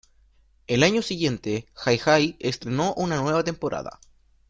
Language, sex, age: Spanish, male, 19-29